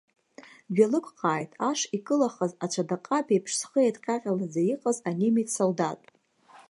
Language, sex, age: Abkhazian, female, 30-39